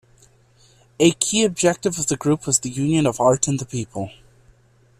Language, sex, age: English, male, 19-29